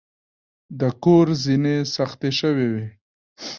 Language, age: Pashto, 19-29